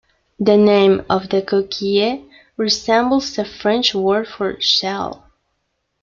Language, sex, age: English, female, 19-29